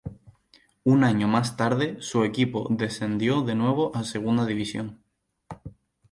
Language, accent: Spanish, España: Islas Canarias